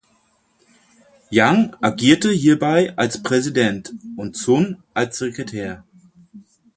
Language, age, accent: German, 40-49, Deutschland Deutsch